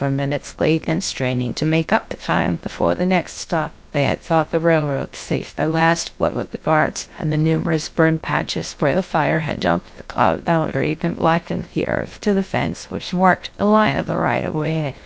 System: TTS, GlowTTS